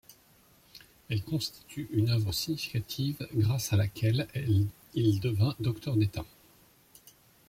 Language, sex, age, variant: French, male, 50-59, Français de métropole